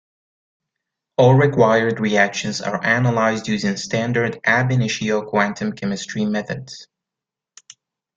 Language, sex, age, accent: English, male, 19-29, United States English